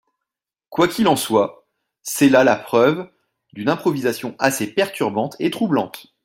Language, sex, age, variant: French, male, 30-39, Français de métropole